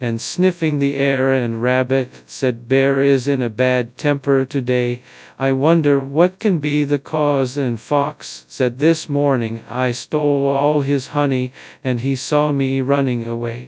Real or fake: fake